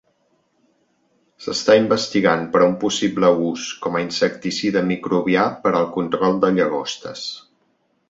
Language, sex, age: Catalan, male, 40-49